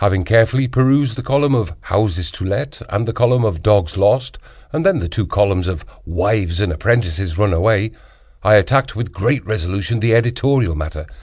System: none